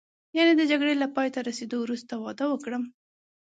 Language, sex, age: Pashto, female, 19-29